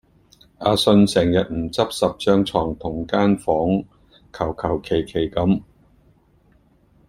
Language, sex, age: Cantonese, male, 50-59